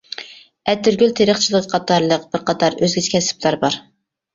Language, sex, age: Uyghur, female, 19-29